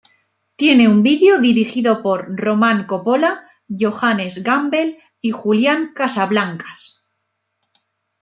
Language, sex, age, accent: Spanish, female, 19-29, España: Norte peninsular (Asturias, Castilla y León, Cantabria, País Vasco, Navarra, Aragón, La Rioja, Guadalajara, Cuenca)